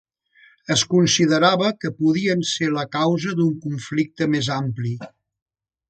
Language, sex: Catalan, male